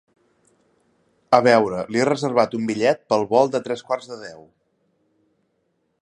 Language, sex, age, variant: Catalan, male, 19-29, Septentrional